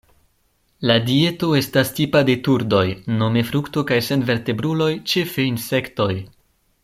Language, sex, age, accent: Esperanto, male, 19-29, Internacia